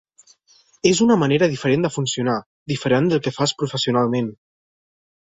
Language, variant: Catalan, Central